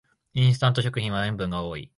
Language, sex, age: Japanese, male, 19-29